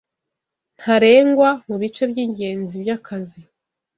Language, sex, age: Kinyarwanda, female, 19-29